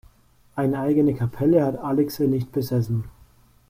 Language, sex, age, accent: German, male, 19-29, Deutschland Deutsch